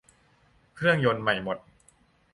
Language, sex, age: Thai, male, under 19